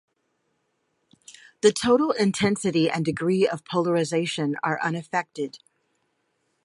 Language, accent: English, United States English